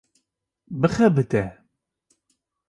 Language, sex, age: Kurdish, male, 40-49